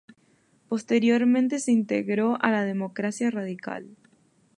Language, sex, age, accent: Spanish, female, 19-29, España: Islas Canarias